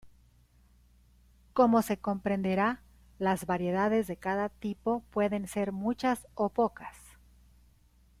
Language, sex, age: Spanish, female, 40-49